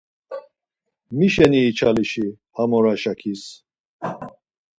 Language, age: Laz, 60-69